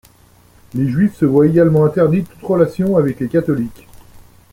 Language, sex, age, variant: French, male, 50-59, Français de métropole